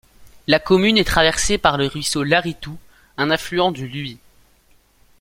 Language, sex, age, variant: French, male, under 19, Français de métropole